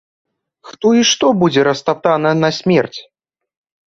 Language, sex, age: Belarusian, male, under 19